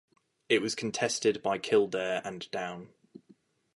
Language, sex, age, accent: English, male, 19-29, England English